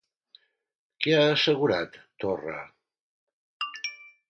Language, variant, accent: Catalan, Central, central